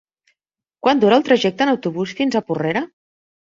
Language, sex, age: Catalan, female, 50-59